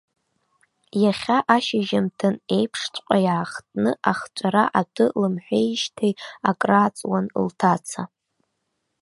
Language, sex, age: Abkhazian, female, under 19